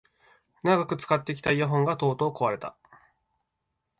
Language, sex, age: Japanese, male, 19-29